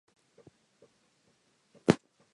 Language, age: English, 19-29